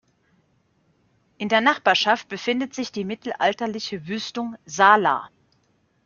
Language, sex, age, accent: German, female, 30-39, Deutschland Deutsch